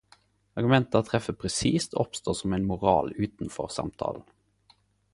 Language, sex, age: Norwegian Nynorsk, male, 19-29